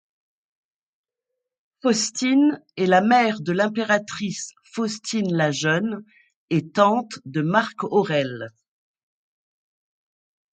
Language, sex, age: French, female, 60-69